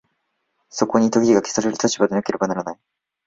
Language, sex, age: Japanese, male, 19-29